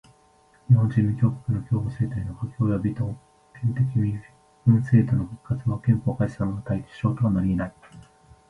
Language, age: Japanese, 19-29